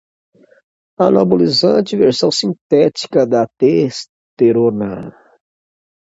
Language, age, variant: Portuguese, 40-49, Portuguese (Brasil)